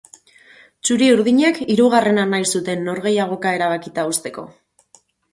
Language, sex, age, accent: Basque, female, 30-39, Mendebalekoa (Araba, Bizkaia, Gipuzkoako mendebaleko herri batzuk)